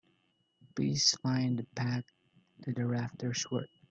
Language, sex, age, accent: English, male, 19-29, Filipino